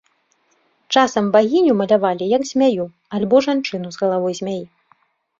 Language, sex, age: Belarusian, female, 40-49